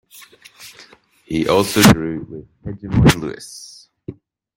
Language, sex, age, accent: English, male, 40-49, Scottish English